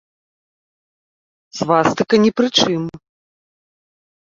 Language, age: Belarusian, 40-49